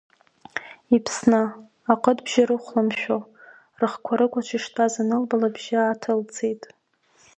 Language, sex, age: Abkhazian, female, 19-29